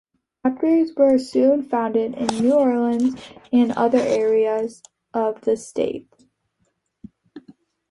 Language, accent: English, United States English